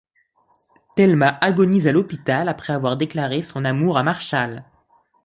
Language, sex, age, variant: French, male, under 19, Français de métropole